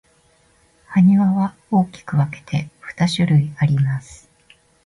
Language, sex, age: Japanese, female, 50-59